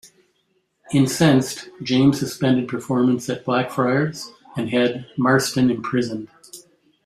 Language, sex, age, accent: English, male, 60-69, United States English